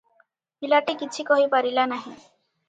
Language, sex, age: Odia, female, 19-29